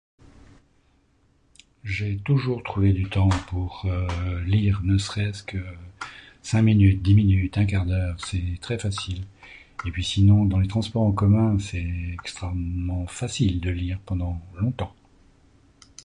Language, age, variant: French, 70-79, Français de métropole